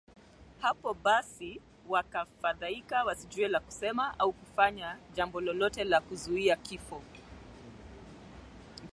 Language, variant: Swahili, Kiswahili cha Bara ya Kenya